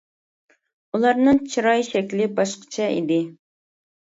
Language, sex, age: Uyghur, female, 19-29